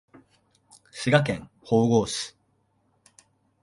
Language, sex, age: Japanese, male, 19-29